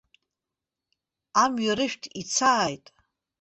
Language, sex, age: Abkhazian, female, 50-59